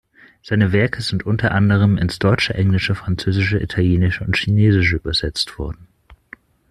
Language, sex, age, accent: German, male, 30-39, Deutschland Deutsch